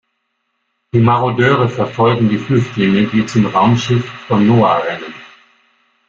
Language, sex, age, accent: German, male, 50-59, Deutschland Deutsch